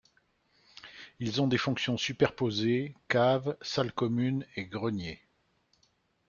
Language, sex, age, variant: French, male, 60-69, Français de métropole